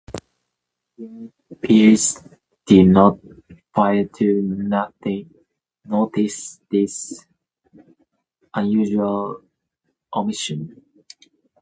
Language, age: English, 19-29